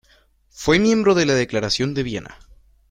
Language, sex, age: Spanish, male, 19-29